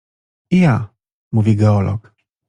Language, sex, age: Polish, male, 40-49